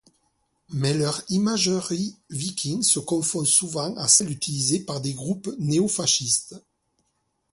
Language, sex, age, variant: French, male, 40-49, Français de métropole